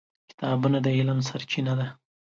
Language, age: Pashto, 19-29